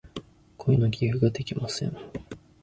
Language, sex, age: Japanese, male, 19-29